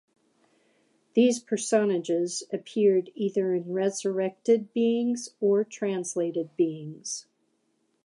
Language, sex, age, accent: English, female, 50-59, United States English